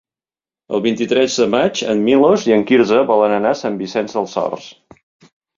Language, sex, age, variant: Catalan, male, 50-59, Central